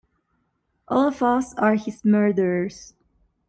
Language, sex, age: English, female, 19-29